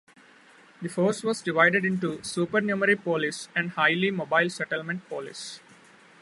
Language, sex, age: English, male, 19-29